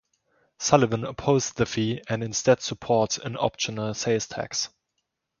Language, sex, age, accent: English, male, under 19, England English